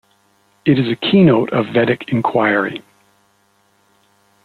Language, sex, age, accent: English, male, 60-69, Canadian English